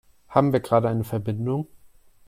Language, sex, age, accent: German, male, under 19, Deutschland Deutsch